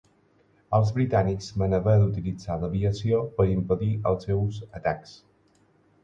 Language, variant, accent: Catalan, Balear, balear; aprenent (recent, des del castellà)